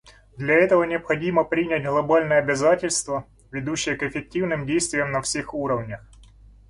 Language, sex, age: Russian, male, 40-49